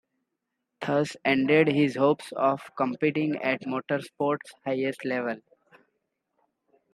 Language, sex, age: English, male, 19-29